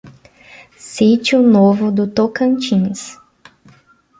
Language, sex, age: Portuguese, female, 19-29